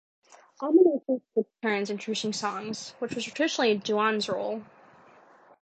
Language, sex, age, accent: English, female, 19-29, United States English